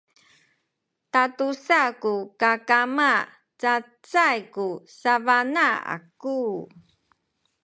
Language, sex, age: Sakizaya, female, 50-59